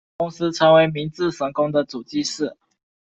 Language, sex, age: Chinese, male, 19-29